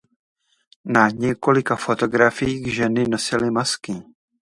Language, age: Czech, 40-49